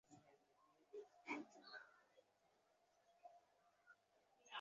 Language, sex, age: Bengali, male, 19-29